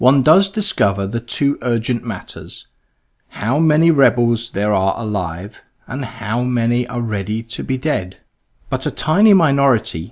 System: none